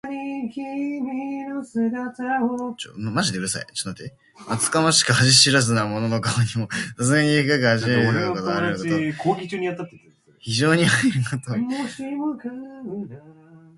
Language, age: Japanese, 19-29